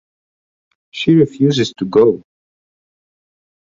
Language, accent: English, Southern African (South Africa, Zimbabwe, Namibia)